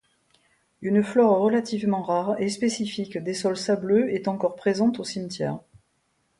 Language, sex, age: French, female, 50-59